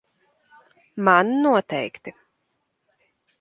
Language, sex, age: Latvian, female, 19-29